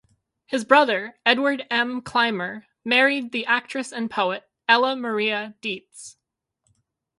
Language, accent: English, United States English